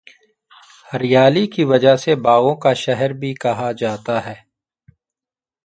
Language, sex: Urdu, male